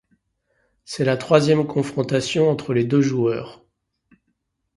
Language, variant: French, Français de métropole